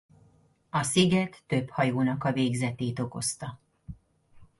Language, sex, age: Hungarian, female, 40-49